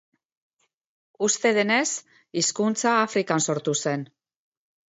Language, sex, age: Basque, female, 50-59